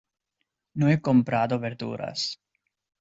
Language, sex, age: Spanish, male, 19-29